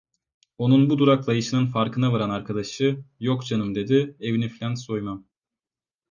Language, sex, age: Turkish, male, 19-29